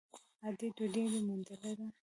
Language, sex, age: Pashto, female, 19-29